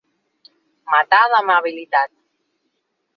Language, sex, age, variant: Catalan, female, 30-39, Central